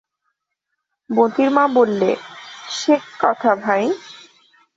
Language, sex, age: Bengali, female, 19-29